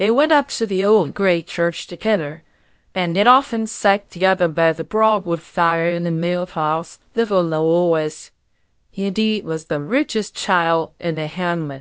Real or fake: fake